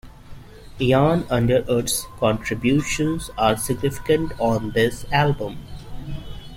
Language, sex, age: English, male, 19-29